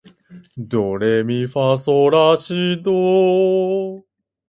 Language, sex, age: Japanese, male, under 19